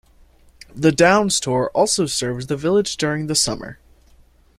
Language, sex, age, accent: English, male, 19-29, United States English